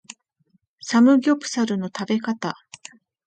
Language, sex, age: Japanese, female, 50-59